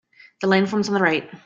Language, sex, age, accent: English, female, 30-39, United States English